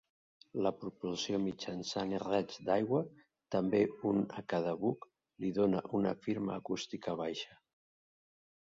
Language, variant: Catalan, Central